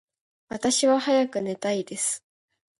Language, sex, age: Japanese, female, under 19